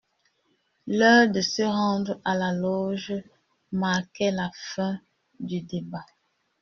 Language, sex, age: French, female, 19-29